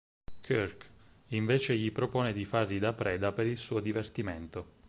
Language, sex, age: Italian, male, 19-29